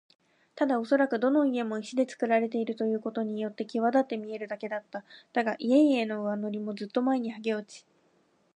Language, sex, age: Japanese, female, 19-29